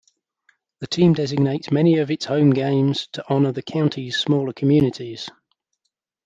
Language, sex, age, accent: English, male, 30-39, England English